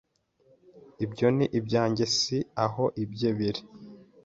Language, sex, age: Kinyarwanda, male, 19-29